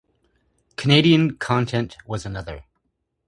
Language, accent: English, United States English